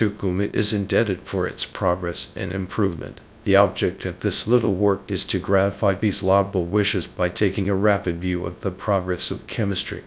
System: TTS, GradTTS